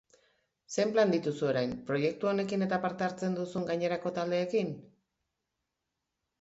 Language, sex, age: Basque, female, 40-49